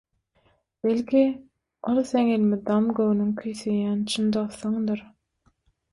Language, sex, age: Turkmen, female, 19-29